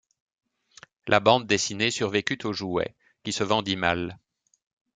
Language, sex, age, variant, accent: French, male, 40-49, Français d'Europe, Français de Belgique